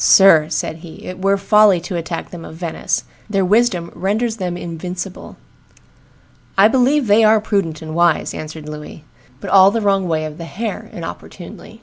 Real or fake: real